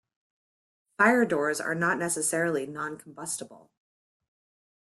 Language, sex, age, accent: English, female, 30-39, United States English